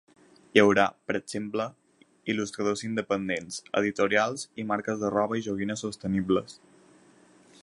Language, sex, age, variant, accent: Catalan, male, 19-29, Balear, mallorquí